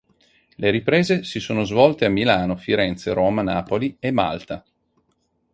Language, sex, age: Italian, male, 50-59